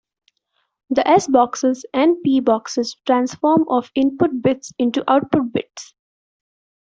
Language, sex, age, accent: English, female, 19-29, India and South Asia (India, Pakistan, Sri Lanka)